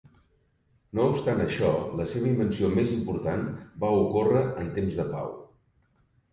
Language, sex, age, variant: Catalan, male, 50-59, Septentrional